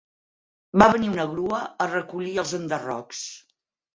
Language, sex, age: Catalan, female, 50-59